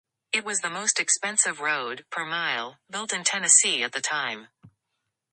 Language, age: English, under 19